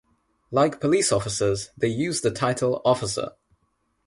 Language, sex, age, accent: English, male, 19-29, England English; India and South Asia (India, Pakistan, Sri Lanka)